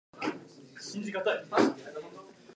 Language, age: English, 19-29